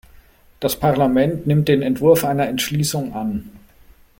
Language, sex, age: German, male, 40-49